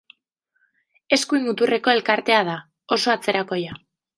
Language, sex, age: Basque, female, 19-29